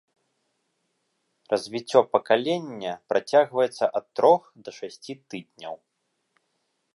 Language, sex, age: Belarusian, male, 19-29